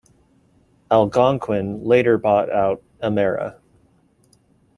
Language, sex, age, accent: English, male, 30-39, United States English